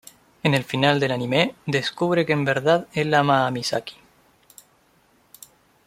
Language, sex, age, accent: Spanish, male, 19-29, Rioplatense: Argentina, Uruguay, este de Bolivia, Paraguay